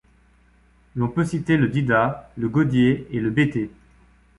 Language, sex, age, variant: French, male, 40-49, Français de métropole